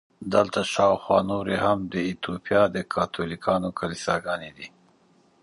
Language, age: Pashto, 50-59